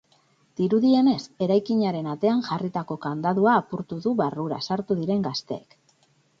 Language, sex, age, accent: Basque, female, 30-39, Mendebalekoa (Araba, Bizkaia, Gipuzkoako mendebaleko herri batzuk)